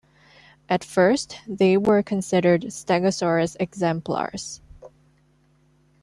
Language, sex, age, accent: English, female, 19-29, Hong Kong English